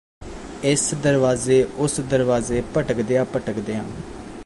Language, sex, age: Punjabi, male, 19-29